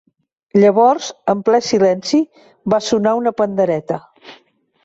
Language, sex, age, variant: Catalan, female, 60-69, Central